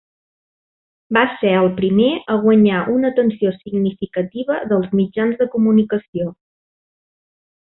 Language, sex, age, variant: Catalan, female, 40-49, Central